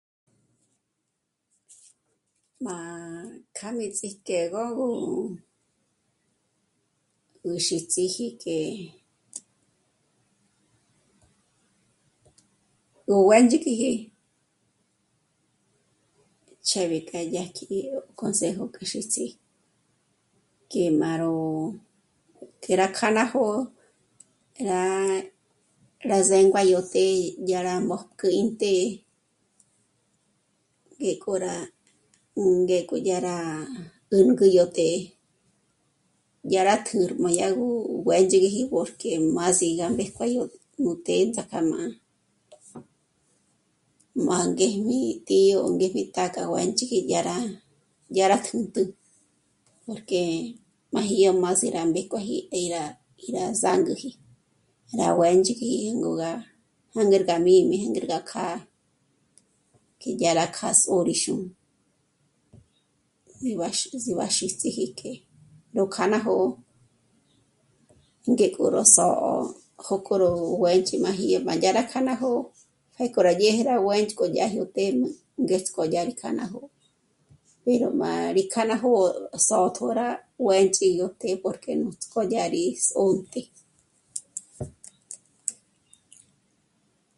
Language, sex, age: Michoacán Mazahua, female, 19-29